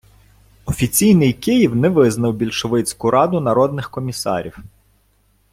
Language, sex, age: Ukrainian, male, 40-49